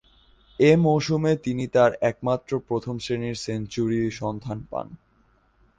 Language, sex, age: Bengali, male, under 19